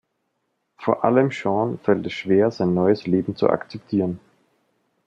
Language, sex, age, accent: German, male, 19-29, Österreichisches Deutsch